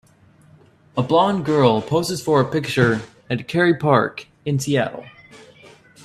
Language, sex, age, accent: English, male, under 19, United States English